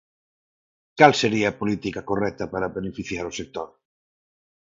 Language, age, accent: Galician, 30-39, Normativo (estándar); Neofalante